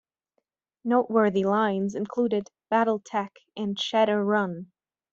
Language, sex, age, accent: English, female, 19-29, United States English